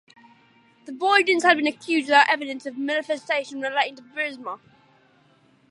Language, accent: English, England English